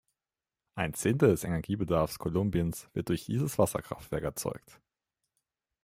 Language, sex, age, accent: German, male, 19-29, Deutschland Deutsch